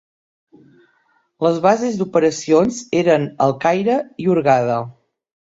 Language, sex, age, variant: Catalan, female, 50-59, Central